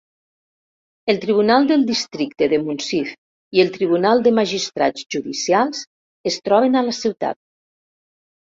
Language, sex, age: Catalan, female, 60-69